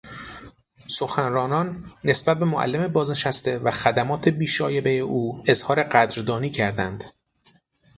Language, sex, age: Persian, male, 30-39